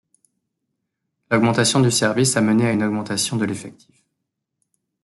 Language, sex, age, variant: French, male, 19-29, Français de métropole